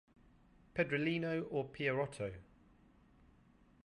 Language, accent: English, England English